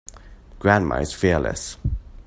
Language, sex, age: English, male, 19-29